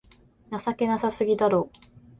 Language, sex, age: Japanese, female, 19-29